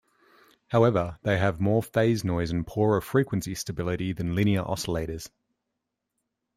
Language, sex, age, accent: English, male, 30-39, Australian English